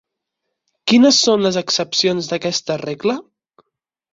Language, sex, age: Catalan, male, 19-29